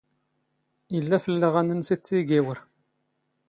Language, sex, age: Standard Moroccan Tamazight, male, 30-39